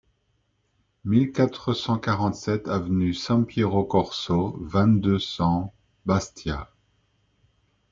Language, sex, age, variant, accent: French, male, 50-59, Français d'Europe, Français de Belgique